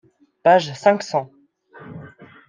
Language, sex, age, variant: French, male, 19-29, Français de métropole